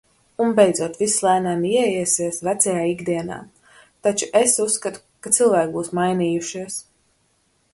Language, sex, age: Latvian, female, 19-29